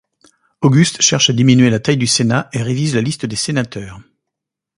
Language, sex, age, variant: French, male, 40-49, Français de métropole